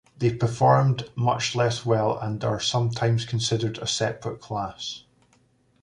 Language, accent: English, Scottish English